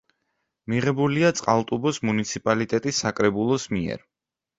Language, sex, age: Georgian, male, under 19